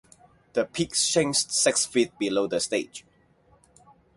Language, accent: English, Hong Kong English